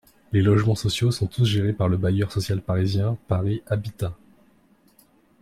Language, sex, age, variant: French, male, 30-39, Français de métropole